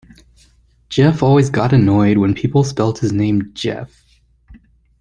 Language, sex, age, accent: English, male, 19-29, United States English